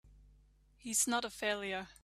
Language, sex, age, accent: English, female, 19-29, United States English